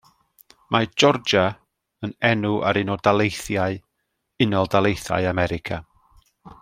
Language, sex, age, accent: Welsh, male, 40-49, Y Deyrnas Unedig Cymraeg